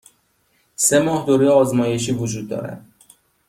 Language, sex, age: Persian, male, 19-29